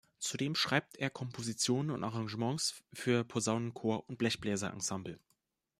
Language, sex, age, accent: German, male, 19-29, Deutschland Deutsch